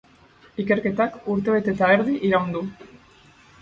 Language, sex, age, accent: Basque, female, 19-29, Mendebalekoa (Araba, Bizkaia, Gipuzkoako mendebaleko herri batzuk)